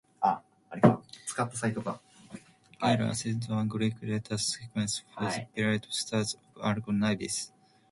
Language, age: English, 19-29